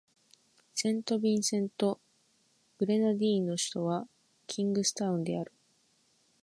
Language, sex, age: Japanese, female, 19-29